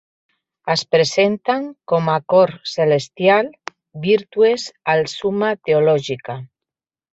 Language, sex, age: Catalan, female, 50-59